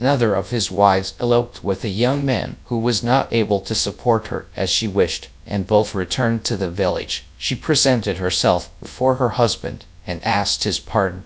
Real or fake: fake